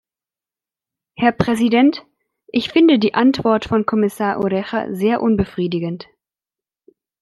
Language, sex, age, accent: German, female, 19-29, Deutschland Deutsch